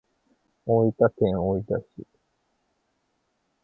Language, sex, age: Japanese, male, 30-39